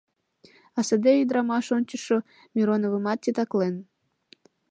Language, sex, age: Mari, female, under 19